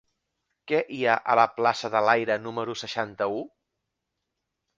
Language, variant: Catalan, Central